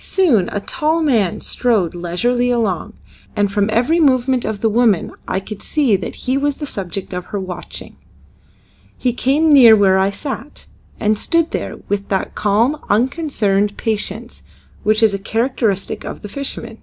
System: none